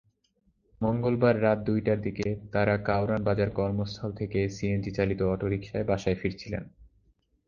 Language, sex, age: Bengali, male, 19-29